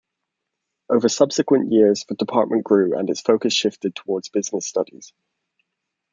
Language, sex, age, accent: English, male, 19-29, England English